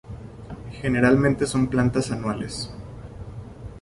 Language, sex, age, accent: Spanish, female, 30-39, México